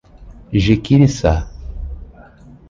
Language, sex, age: Portuguese, male, 19-29